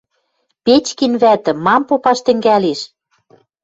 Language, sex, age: Western Mari, female, 50-59